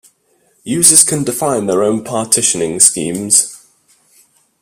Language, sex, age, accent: English, male, 19-29, England English